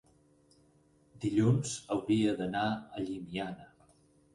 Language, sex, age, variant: Catalan, male, 60-69, Balear